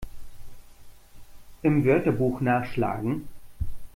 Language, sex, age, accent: German, male, 30-39, Deutschland Deutsch